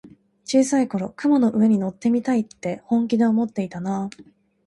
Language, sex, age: Japanese, female, 19-29